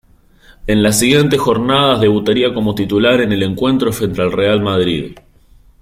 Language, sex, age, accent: Spanish, male, 19-29, Rioplatense: Argentina, Uruguay, este de Bolivia, Paraguay